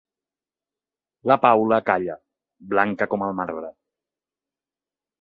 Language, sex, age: Catalan, male, 40-49